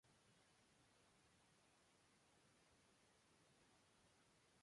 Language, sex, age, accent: Spanish, male, 40-49, Chileno: Chile, Cuyo